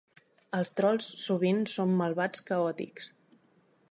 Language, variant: Catalan, Nord-Occidental